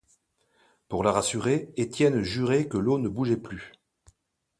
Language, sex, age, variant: French, male, 50-59, Français de métropole